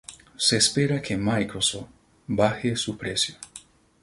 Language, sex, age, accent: Spanish, male, 30-39, Andino-Pacífico: Colombia, Perú, Ecuador, oeste de Bolivia y Venezuela andina